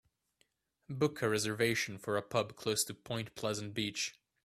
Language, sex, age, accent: English, male, 19-29, England English